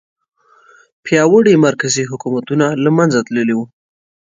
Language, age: Pashto, under 19